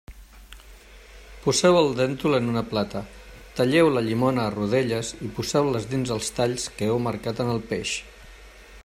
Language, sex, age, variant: Catalan, male, 60-69, Nord-Occidental